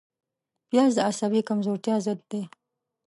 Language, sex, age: Pashto, female, 30-39